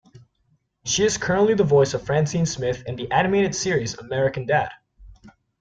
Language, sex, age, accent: English, male, 19-29, United States English